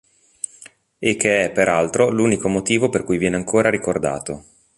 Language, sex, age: Italian, male, 30-39